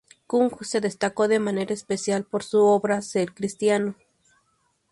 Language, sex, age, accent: Spanish, female, 19-29, México